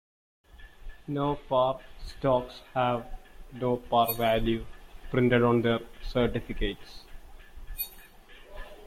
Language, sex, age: English, male, 19-29